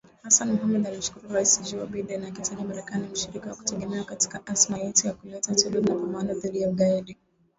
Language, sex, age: Swahili, female, 19-29